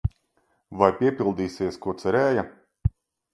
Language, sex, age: Latvian, male, 40-49